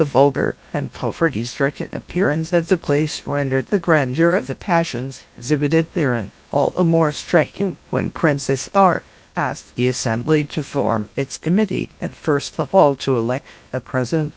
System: TTS, GlowTTS